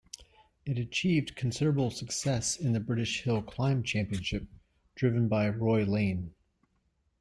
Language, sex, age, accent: English, male, 40-49, United States English